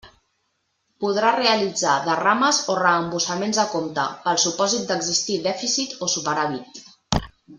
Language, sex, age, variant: Catalan, female, 30-39, Central